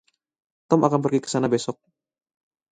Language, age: Indonesian, 19-29